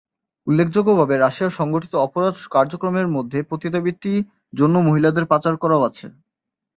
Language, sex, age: Bengali, male, 19-29